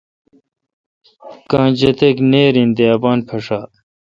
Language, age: Kalkoti, 19-29